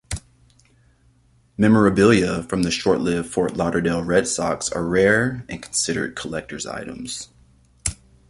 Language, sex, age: English, male, 30-39